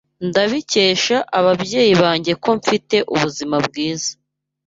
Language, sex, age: Kinyarwanda, female, 19-29